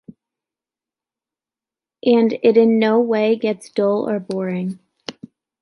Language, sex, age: English, female, 19-29